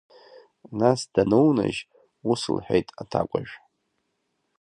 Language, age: Abkhazian, 30-39